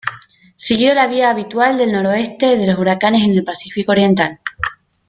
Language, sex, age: Spanish, female, 19-29